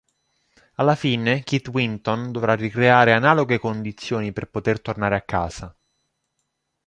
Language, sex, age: Italian, male, 30-39